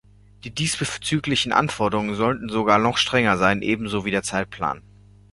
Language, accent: German, Deutschland Deutsch